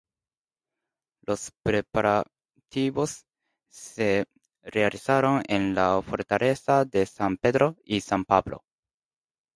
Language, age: Spanish, 19-29